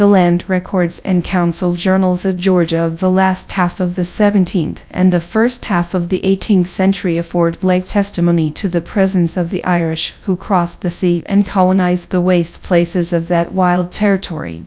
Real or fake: fake